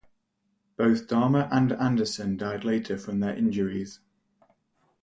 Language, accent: English, England English